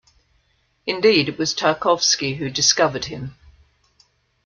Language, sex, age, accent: English, female, 50-59, Australian English